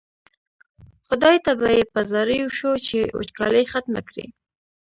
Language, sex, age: Pashto, female, 19-29